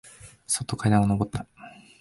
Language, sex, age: Japanese, male, 19-29